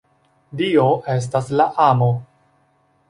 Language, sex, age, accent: Esperanto, male, 30-39, Internacia